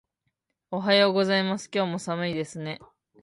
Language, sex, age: Japanese, female, 19-29